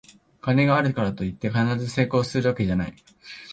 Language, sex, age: Japanese, male, 19-29